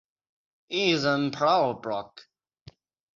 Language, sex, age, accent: English, male, under 19, United States English; England English